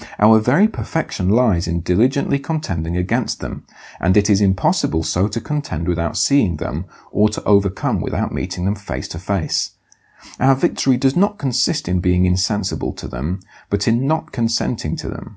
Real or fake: real